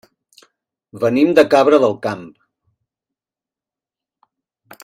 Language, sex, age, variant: Catalan, male, 50-59, Central